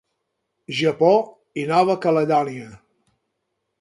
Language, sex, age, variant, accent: Catalan, male, 50-59, Balear, menorquí